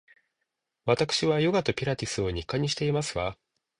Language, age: Japanese, 30-39